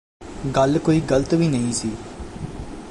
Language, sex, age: Punjabi, male, 19-29